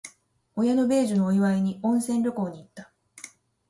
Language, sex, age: Japanese, female, 50-59